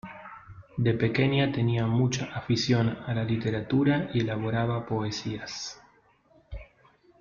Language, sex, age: Spanish, male, 40-49